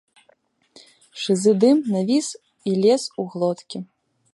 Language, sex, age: Belarusian, female, 19-29